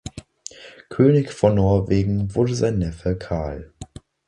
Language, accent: German, Deutschland Deutsch